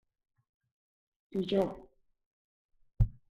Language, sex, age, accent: Catalan, male, 50-59, valencià